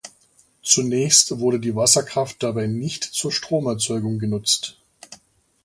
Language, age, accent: German, 50-59, Deutschland Deutsch